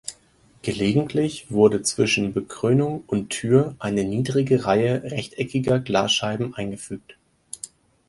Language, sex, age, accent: German, male, 19-29, Deutschland Deutsch